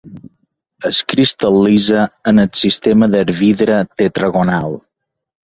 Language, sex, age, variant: Catalan, male, 40-49, Balear